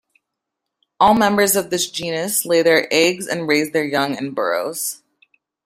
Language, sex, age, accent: English, female, 19-29, United States English